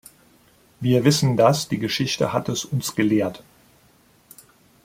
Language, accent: German, Deutschland Deutsch